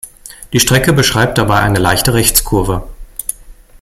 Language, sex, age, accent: German, male, 40-49, Deutschland Deutsch